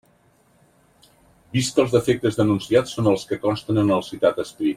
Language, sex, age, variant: Catalan, male, 60-69, Central